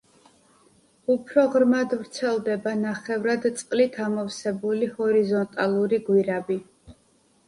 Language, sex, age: Georgian, female, 19-29